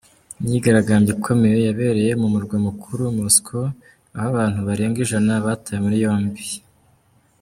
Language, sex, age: Kinyarwanda, male, 30-39